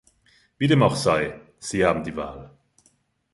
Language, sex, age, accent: German, male, 30-39, Schweizerdeutsch